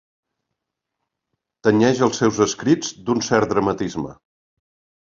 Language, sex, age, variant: Catalan, male, 50-59, Central